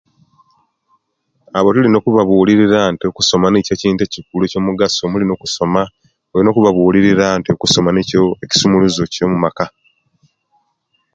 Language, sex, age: Kenyi, male, 50-59